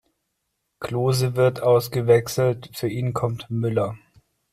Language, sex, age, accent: German, male, 30-39, Deutschland Deutsch